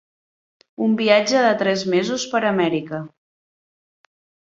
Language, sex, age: Catalan, female, 30-39